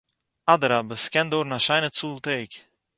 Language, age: Yiddish, under 19